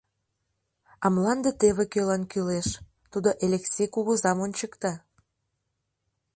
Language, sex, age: Mari, female, 19-29